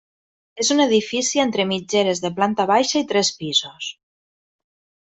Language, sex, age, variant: Catalan, female, 30-39, Septentrional